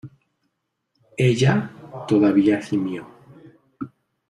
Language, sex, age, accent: Spanish, male, 40-49, México